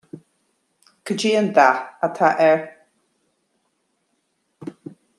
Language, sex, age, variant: Irish, male, 50-59, Gaeilge Uladh